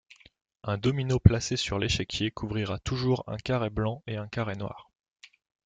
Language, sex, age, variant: French, male, 19-29, Français de métropole